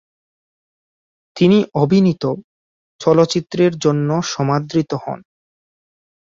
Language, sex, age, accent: Bengali, male, 19-29, fluent